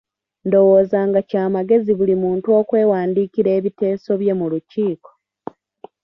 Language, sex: Ganda, female